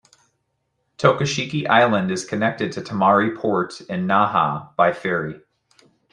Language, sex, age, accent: English, male, 30-39, United States English